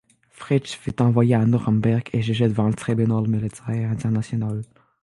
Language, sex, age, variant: French, male, under 19, Français de métropole